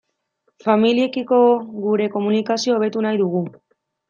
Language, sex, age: Basque, female, 19-29